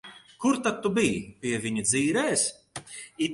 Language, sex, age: Latvian, male, 30-39